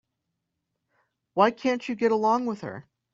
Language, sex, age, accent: English, male, 19-29, United States English